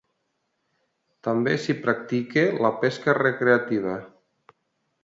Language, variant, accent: Catalan, Nord-Occidental, nord-occidental